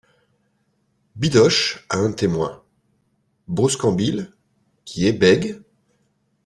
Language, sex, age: French, male, 40-49